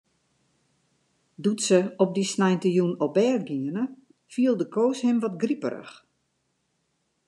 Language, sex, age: Western Frisian, female, 50-59